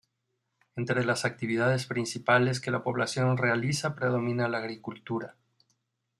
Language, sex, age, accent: Spanish, male, 30-39, México